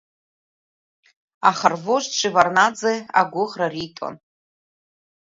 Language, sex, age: Abkhazian, female, 30-39